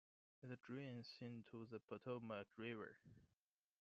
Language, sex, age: English, male, 30-39